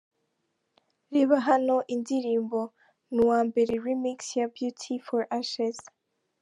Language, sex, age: Kinyarwanda, female, 19-29